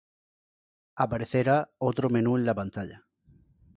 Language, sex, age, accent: Spanish, male, 40-49, España: Sur peninsular (Andalucia, Extremadura, Murcia)